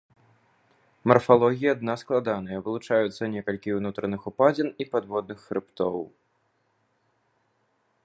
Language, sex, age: Belarusian, male, under 19